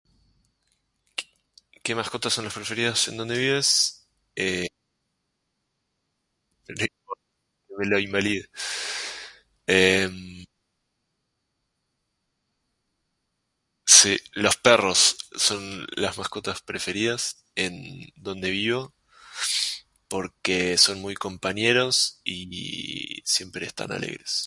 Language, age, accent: Spanish, 30-39, Rioplatense: Argentina, Uruguay, este de Bolivia, Paraguay